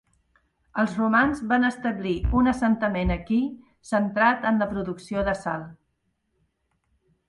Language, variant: Catalan, Central